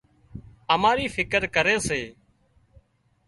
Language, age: Wadiyara Koli, 19-29